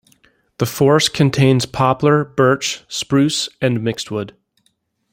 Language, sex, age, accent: English, male, 30-39, United States English